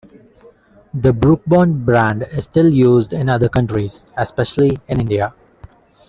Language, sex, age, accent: English, male, 19-29, India and South Asia (India, Pakistan, Sri Lanka)